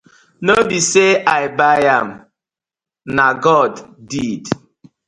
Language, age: Nigerian Pidgin, 30-39